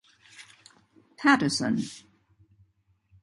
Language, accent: English, United States English